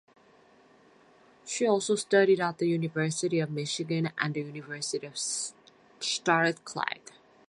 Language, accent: English, Canadian English